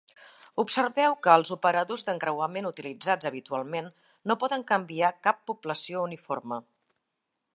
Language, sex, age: Catalan, female, 50-59